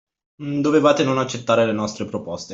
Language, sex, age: Italian, male, 19-29